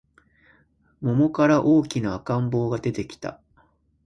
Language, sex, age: Japanese, male, 30-39